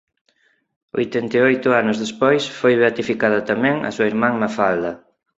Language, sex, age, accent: Galician, male, 30-39, Neofalante